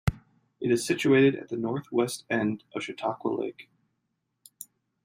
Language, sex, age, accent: English, male, 30-39, United States English